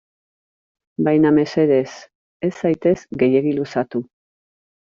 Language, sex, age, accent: Basque, female, 40-49, Erdialdekoa edo Nafarra (Gipuzkoa, Nafarroa)